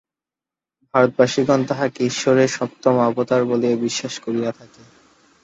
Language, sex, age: Bengali, male, 19-29